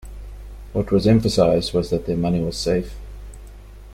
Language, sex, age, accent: English, male, 30-39, Southern African (South Africa, Zimbabwe, Namibia)